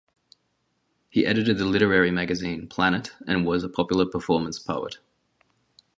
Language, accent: English, Australian English